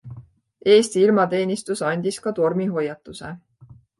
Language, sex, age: Estonian, female, 30-39